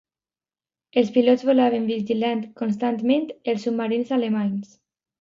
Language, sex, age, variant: Catalan, female, under 19, Alacantí